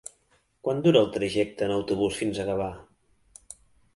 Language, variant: Catalan, Central